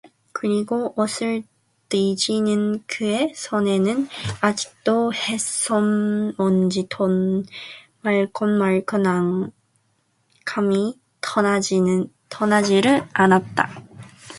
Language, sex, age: Korean, female, 19-29